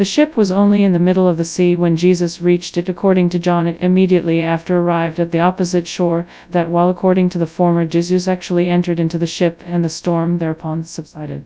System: TTS, FastPitch